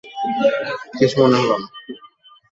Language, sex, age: Bengali, male, 19-29